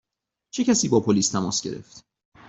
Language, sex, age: Persian, male, 30-39